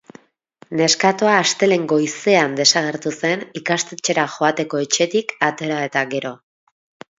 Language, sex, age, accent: Basque, female, 30-39, Mendebalekoa (Araba, Bizkaia, Gipuzkoako mendebaleko herri batzuk)